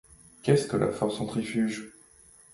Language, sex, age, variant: French, male, 19-29, Français de métropole